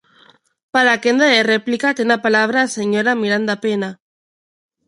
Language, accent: Galician, Neofalante